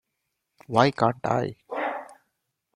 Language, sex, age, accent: English, male, 30-39, India and South Asia (India, Pakistan, Sri Lanka)